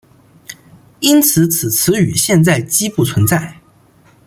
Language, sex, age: Chinese, male, 19-29